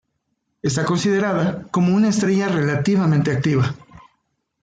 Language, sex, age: Spanish, male, 40-49